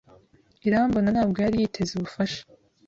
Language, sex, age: Kinyarwanda, female, 19-29